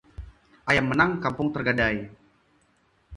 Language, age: Indonesian, 19-29